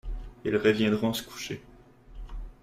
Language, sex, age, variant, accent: French, male, 19-29, Français d'Amérique du Nord, Français du Canada